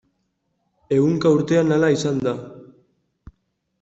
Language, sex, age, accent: Basque, male, 19-29, Mendebalekoa (Araba, Bizkaia, Gipuzkoako mendebaleko herri batzuk)